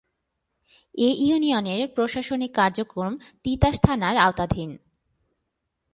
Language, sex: Bengali, female